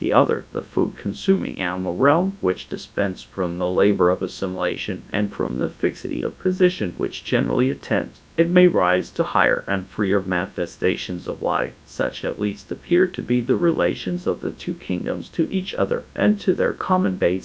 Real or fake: fake